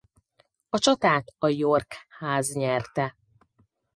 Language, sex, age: Hungarian, female, 40-49